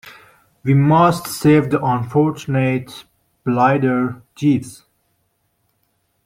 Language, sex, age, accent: English, male, 19-29, United States English